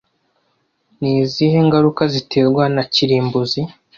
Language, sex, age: Kinyarwanda, male, under 19